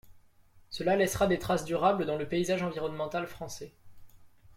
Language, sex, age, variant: French, male, 19-29, Français de métropole